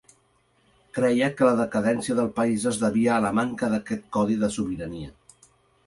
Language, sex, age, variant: Catalan, male, 50-59, Central